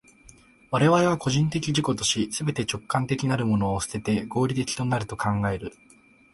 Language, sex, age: Japanese, male, 19-29